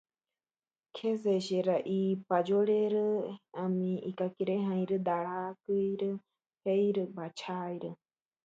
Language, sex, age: Spanish, female, 19-29